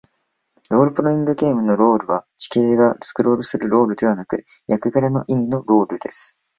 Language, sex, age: Japanese, male, 19-29